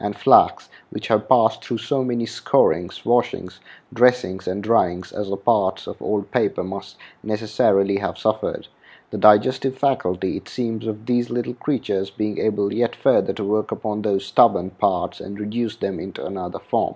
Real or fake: real